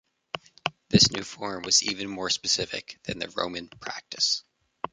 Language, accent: English, United States English